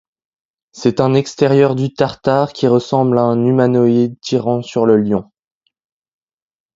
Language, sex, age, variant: French, male, under 19, Français de métropole